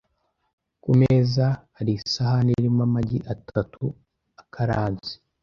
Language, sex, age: Kinyarwanda, male, under 19